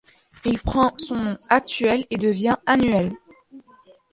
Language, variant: French, Français de métropole